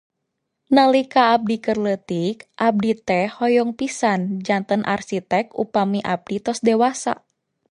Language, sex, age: Sundanese, female, 19-29